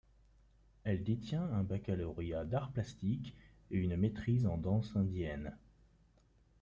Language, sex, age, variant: French, male, 30-39, Français de métropole